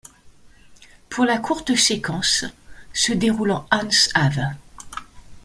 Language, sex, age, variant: French, female, 40-49, Français de métropole